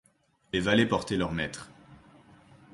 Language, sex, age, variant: French, male, 19-29, Français de métropole